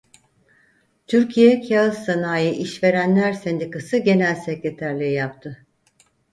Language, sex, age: Turkish, female, 70-79